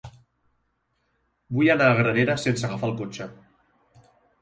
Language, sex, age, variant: Catalan, male, 19-29, Central